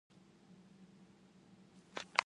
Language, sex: Indonesian, female